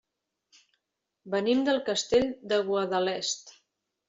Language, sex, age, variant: Catalan, female, 50-59, Central